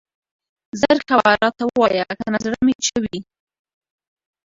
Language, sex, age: Pashto, female, 19-29